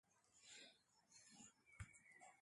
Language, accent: English, United States English